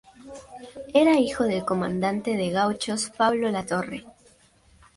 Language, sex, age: Spanish, female, under 19